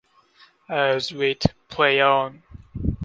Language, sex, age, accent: English, male, 19-29, India and South Asia (India, Pakistan, Sri Lanka)